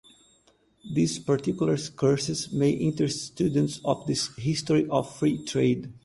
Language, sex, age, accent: English, male, 30-39, United States English